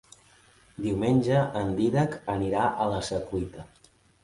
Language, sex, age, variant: Catalan, male, 30-39, Central